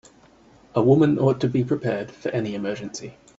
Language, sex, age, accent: English, male, 19-29, Australian English